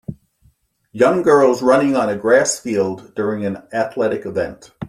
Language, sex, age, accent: English, male, 50-59, United States English